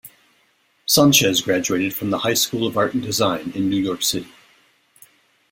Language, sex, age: English, male, 40-49